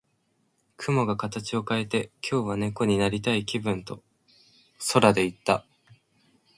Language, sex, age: Japanese, male, 19-29